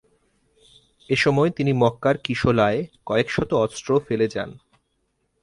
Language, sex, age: Bengali, male, 30-39